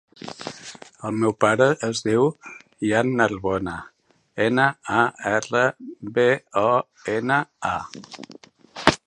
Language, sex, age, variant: Catalan, male, 60-69, Central